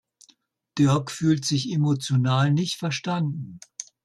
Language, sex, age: German, male, 60-69